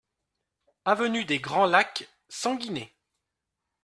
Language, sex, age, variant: French, male, 40-49, Français de métropole